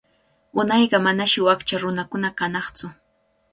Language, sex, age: Cajatambo North Lima Quechua, female, 19-29